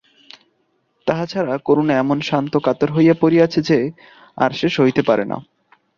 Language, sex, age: Bengali, male, 19-29